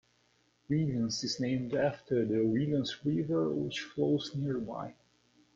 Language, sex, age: English, male, 19-29